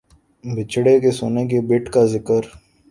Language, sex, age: Urdu, male, 19-29